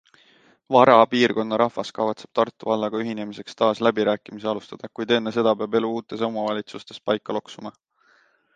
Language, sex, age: Estonian, male, 19-29